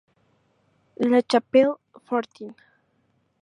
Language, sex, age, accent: Spanish, female, 19-29, México